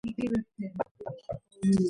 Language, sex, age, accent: Georgian, female, 40-49, ჩვეულებრივი